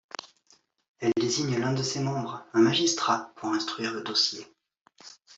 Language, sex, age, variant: French, male, 30-39, Français de métropole